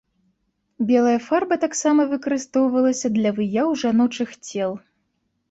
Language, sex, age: Belarusian, female, 19-29